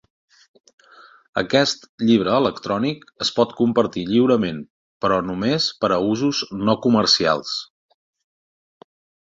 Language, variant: Catalan, Nord-Occidental